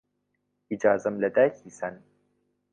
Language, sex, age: Central Kurdish, male, 19-29